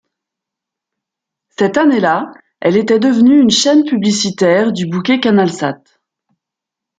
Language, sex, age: French, female, 40-49